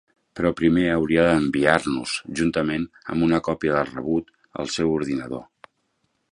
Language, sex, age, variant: Catalan, male, 40-49, Central